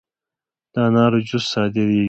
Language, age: Pashto, 19-29